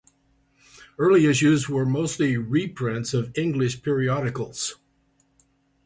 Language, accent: English, United States English